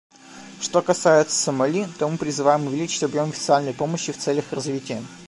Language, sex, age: Russian, male, 19-29